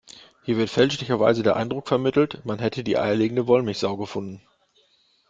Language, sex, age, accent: German, male, 40-49, Deutschland Deutsch